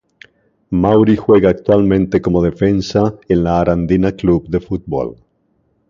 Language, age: Spanish, 50-59